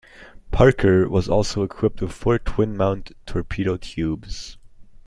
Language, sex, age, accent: English, male, 19-29, England English